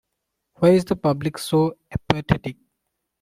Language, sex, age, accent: English, male, 19-29, India and South Asia (India, Pakistan, Sri Lanka)